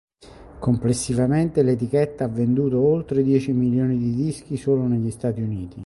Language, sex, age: Italian, male, 60-69